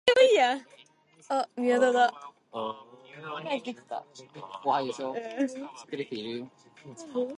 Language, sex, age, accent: English, female, under 19, United States English